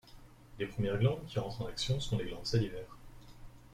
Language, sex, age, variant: French, male, 19-29, Français de métropole